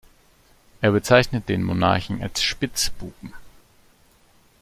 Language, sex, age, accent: German, male, 30-39, Deutschland Deutsch